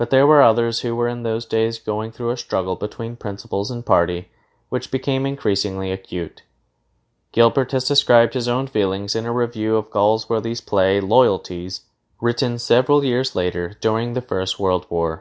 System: none